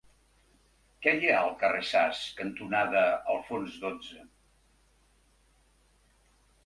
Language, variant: Catalan, Central